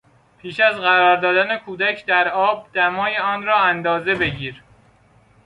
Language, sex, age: Persian, male, 19-29